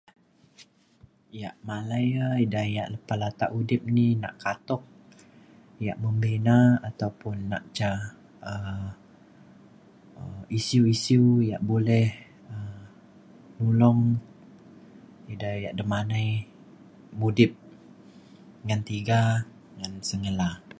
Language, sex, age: Mainstream Kenyah, male, 19-29